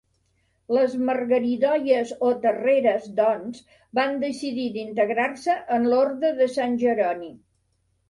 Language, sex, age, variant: Catalan, female, 60-69, Central